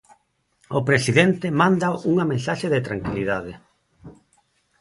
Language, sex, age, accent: Galician, male, 40-49, Neofalante